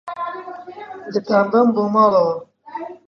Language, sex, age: Central Kurdish, male, 19-29